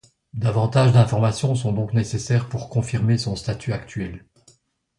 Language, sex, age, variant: French, male, 60-69, Français de métropole